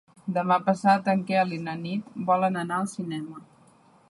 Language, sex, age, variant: Catalan, female, 30-39, Central